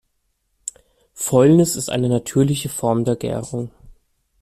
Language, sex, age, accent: German, male, 19-29, Deutschland Deutsch